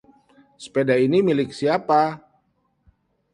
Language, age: Indonesian, 50-59